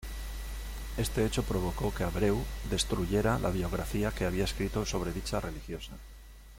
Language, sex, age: Spanish, male, 40-49